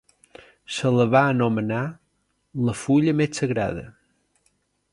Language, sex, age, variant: Catalan, male, 50-59, Balear